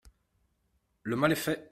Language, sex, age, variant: French, male, 50-59, Français de métropole